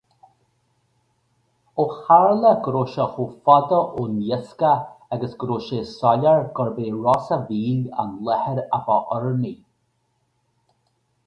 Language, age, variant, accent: Irish, 50-59, Gaeilge Uladh, Cainteoir dúchais, Gaeltacht